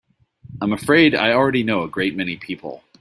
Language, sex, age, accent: English, male, 30-39, United States English